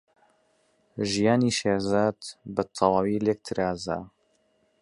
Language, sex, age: Central Kurdish, male, 19-29